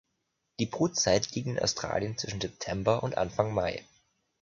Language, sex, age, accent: German, male, under 19, Deutschland Deutsch